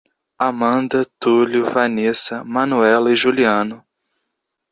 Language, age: Portuguese, 19-29